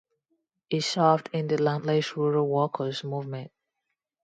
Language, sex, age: English, female, 19-29